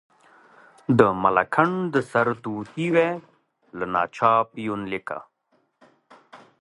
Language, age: Pashto, 30-39